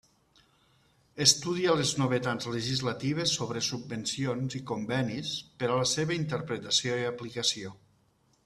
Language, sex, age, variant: Catalan, male, 40-49, Nord-Occidental